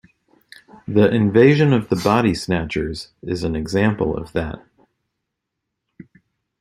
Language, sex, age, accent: English, male, 60-69, United States English